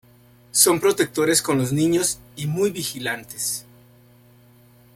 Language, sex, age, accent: Spanish, male, 50-59, México